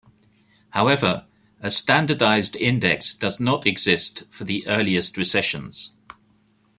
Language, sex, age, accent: English, male, 50-59, England English